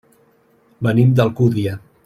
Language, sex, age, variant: Catalan, male, 40-49, Central